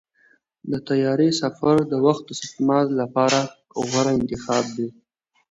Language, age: Pashto, 19-29